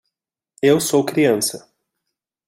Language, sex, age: Portuguese, male, 19-29